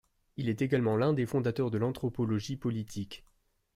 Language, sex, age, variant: French, male, 19-29, Français de métropole